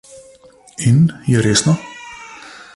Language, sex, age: Slovenian, male, 30-39